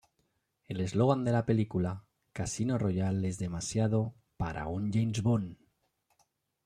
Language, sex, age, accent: Spanish, male, 40-49, España: Norte peninsular (Asturias, Castilla y León, Cantabria, País Vasco, Navarra, Aragón, La Rioja, Guadalajara, Cuenca)